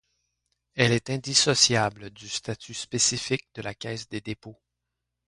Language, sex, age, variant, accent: French, male, 50-59, Français d'Amérique du Nord, Français du Canada